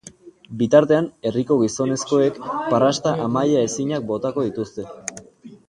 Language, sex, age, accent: Basque, male, 19-29, Erdialdekoa edo Nafarra (Gipuzkoa, Nafarroa)